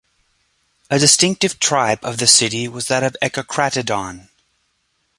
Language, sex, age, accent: English, male, 40-49, United States English